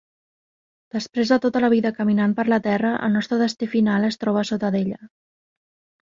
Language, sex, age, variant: Catalan, female, 40-49, Central